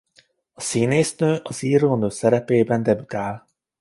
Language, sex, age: Hungarian, male, 19-29